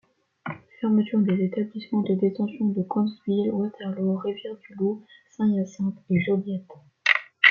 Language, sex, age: French, female, under 19